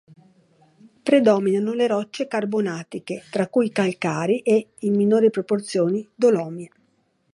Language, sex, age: Italian, female, 60-69